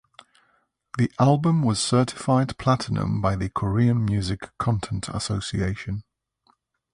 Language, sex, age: English, male, 50-59